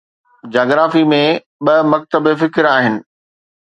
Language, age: Sindhi, 40-49